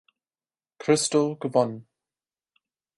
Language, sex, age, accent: German, male, 19-29, Deutschland Deutsch